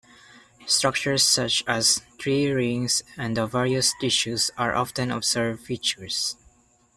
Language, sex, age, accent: English, male, under 19, Filipino